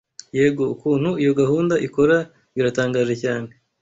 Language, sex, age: Kinyarwanda, male, 19-29